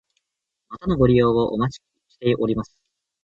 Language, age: Japanese, 19-29